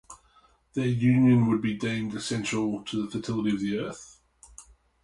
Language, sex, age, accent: English, male, 40-49, Australian English